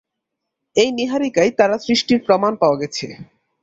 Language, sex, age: Bengali, male, under 19